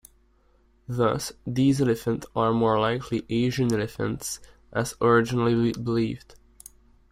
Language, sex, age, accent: English, male, under 19, Canadian English